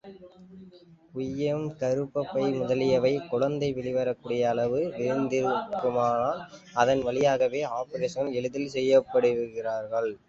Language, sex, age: Tamil, male, 19-29